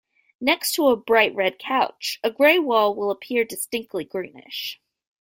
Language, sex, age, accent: English, female, 19-29, United States English